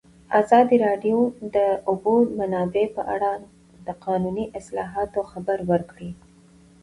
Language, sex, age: Pashto, female, 40-49